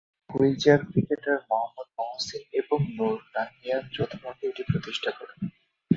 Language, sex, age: Bengali, male, 19-29